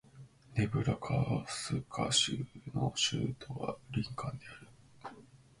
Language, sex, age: Japanese, male, 19-29